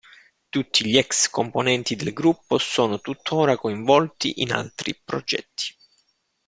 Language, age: Italian, 40-49